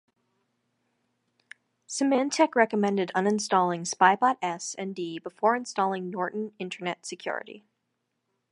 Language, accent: English, United States English